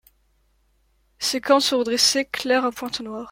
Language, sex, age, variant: French, female, 19-29, Français de métropole